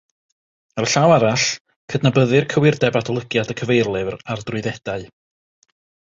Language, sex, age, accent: Welsh, male, 30-39, Y Deyrnas Unedig Cymraeg